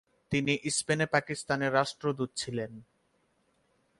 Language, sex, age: Bengali, male, 19-29